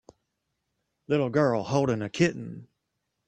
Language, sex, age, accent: English, male, 40-49, United States English